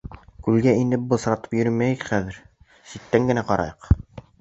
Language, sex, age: Bashkir, male, 19-29